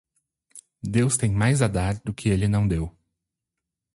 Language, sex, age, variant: Portuguese, male, 30-39, Portuguese (Brasil)